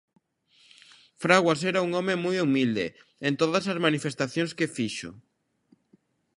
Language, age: Galician, 19-29